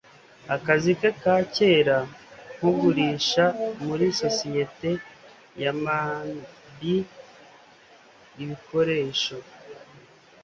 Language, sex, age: Kinyarwanda, male, 30-39